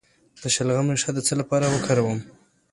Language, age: Pashto, 19-29